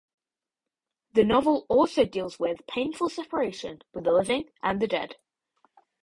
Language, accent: English, England English